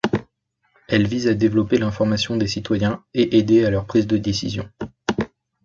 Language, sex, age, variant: French, male, 19-29, Français de métropole